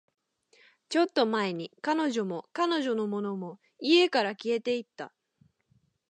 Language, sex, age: Japanese, female, 19-29